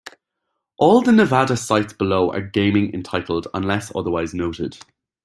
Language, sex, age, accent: English, male, 19-29, Irish English